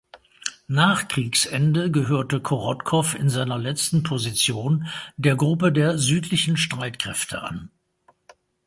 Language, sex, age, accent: German, male, 60-69, Deutschland Deutsch